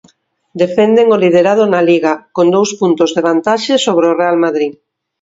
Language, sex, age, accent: Galician, female, 50-59, Oriental (común en zona oriental)